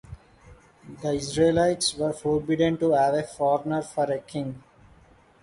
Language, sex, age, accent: English, male, 19-29, India and South Asia (India, Pakistan, Sri Lanka)